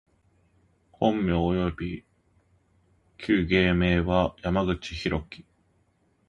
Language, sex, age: Japanese, male, 30-39